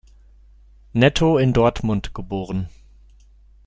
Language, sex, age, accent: German, male, 40-49, Deutschland Deutsch